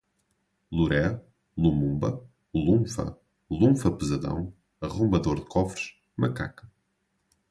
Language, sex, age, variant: Portuguese, male, 19-29, Portuguese (Portugal)